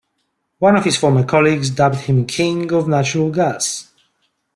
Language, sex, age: English, male, 40-49